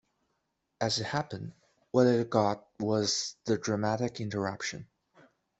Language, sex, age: English, male, 19-29